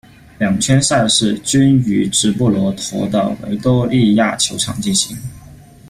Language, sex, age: Chinese, male, 19-29